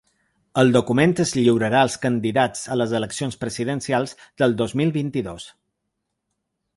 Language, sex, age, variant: Catalan, male, 40-49, Balear